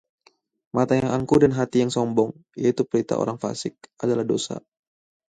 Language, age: Indonesian, 19-29